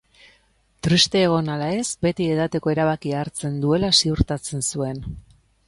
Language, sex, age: Basque, female, 40-49